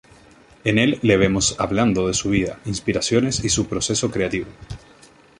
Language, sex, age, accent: Spanish, male, 19-29, Chileno: Chile, Cuyo